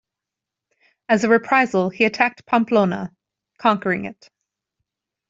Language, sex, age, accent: English, female, 30-39, United States English